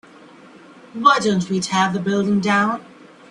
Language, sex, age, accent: English, male, 19-29, India and South Asia (India, Pakistan, Sri Lanka)